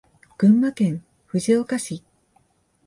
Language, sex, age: Japanese, female, 40-49